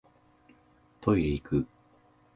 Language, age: Japanese, 19-29